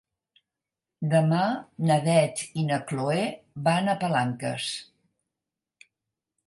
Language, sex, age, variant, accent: Catalan, female, 70-79, Central, central